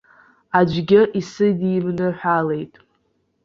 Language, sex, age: Abkhazian, female, 19-29